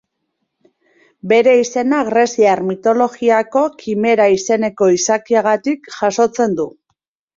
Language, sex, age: Basque, female, 40-49